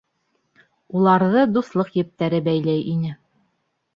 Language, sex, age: Bashkir, female, 30-39